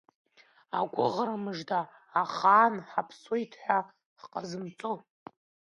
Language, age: Abkhazian, under 19